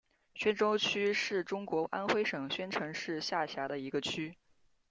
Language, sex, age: Chinese, female, 19-29